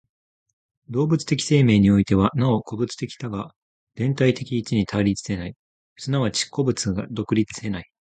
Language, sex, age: Japanese, male, 19-29